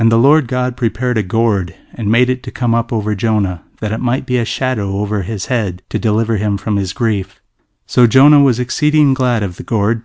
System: none